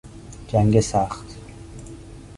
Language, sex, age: Persian, male, 19-29